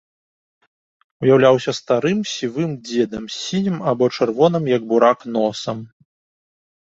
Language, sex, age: Belarusian, male, 19-29